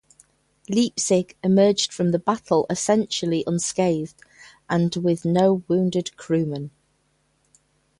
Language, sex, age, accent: English, female, 50-59, England English